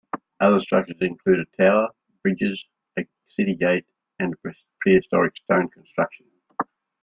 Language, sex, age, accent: English, male, 70-79, Australian English